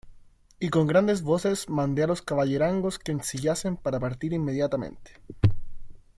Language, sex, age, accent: Spanish, male, 19-29, Chileno: Chile, Cuyo